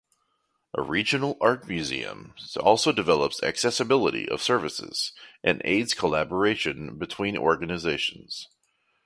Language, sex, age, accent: English, male, 19-29, United States English